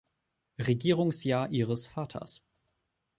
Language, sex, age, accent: German, male, 19-29, Deutschland Deutsch